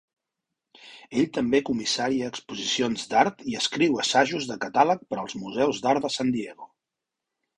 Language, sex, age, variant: Catalan, male, 40-49, Central